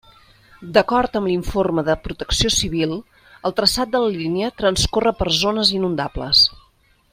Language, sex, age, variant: Catalan, female, 50-59, Central